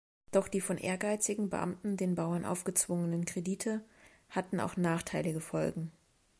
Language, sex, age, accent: German, female, 30-39, Deutschland Deutsch